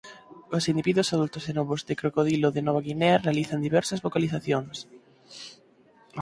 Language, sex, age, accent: Galician, male, 19-29, Normativo (estándar)